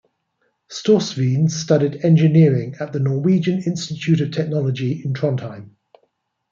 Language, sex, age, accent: English, male, 50-59, England English